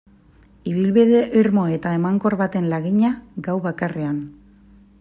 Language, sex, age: Basque, female, 30-39